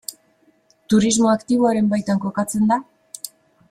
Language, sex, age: Basque, female, 50-59